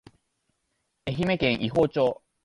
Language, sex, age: Japanese, male, 19-29